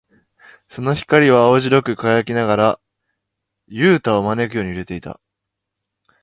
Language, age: Japanese, 19-29